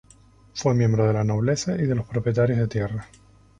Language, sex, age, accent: Spanish, male, 19-29, España: Islas Canarias